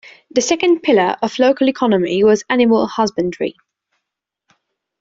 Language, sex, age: English, female, under 19